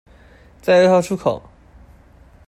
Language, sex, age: Chinese, male, 19-29